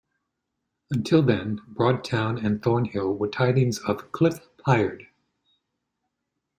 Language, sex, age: English, male, 60-69